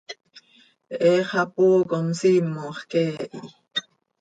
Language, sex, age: Seri, female, 40-49